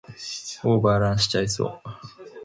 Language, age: Japanese, under 19